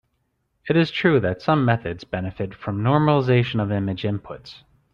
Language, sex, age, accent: English, male, 30-39, United States English